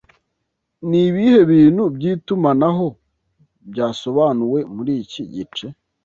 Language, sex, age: Kinyarwanda, male, 19-29